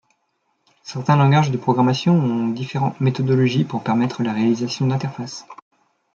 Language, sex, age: French, male, 30-39